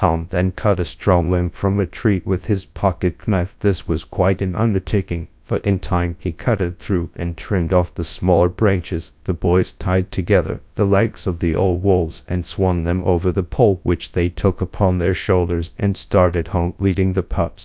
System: TTS, GradTTS